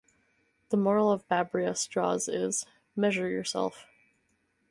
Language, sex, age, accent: English, female, 30-39, United States English